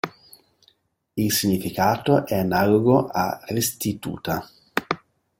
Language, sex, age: Italian, male, 50-59